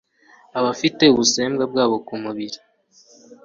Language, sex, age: Kinyarwanda, male, 19-29